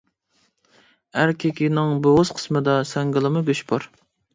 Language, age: Uyghur, 19-29